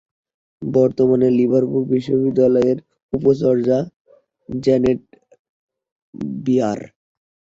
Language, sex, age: Bengali, male, 19-29